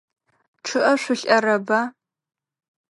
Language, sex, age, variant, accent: Adyghe, female, under 19, Адыгабзэ (Кирил, пстэумэ зэдыряе), Бжъэдыгъу (Bjeduğ)